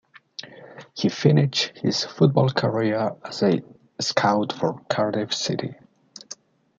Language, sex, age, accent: English, male, 19-29, United States English